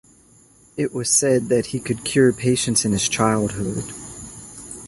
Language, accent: English, United States English